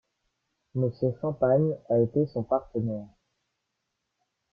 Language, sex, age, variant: French, male, under 19, Français de métropole